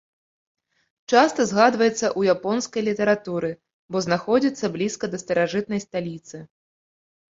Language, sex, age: Belarusian, female, 30-39